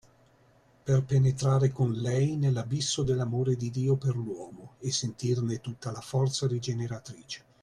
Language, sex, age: Italian, male, 30-39